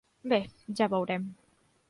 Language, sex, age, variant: Catalan, female, 19-29, Central